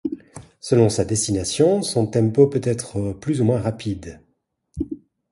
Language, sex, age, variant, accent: French, male, 40-49, Français d'Europe, Français de Belgique